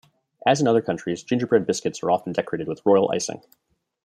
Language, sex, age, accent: English, male, 30-39, Canadian English